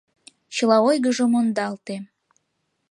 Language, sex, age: Mari, female, under 19